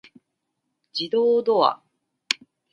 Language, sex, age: Japanese, female, 30-39